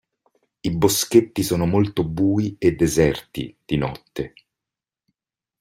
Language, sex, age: Italian, male, 40-49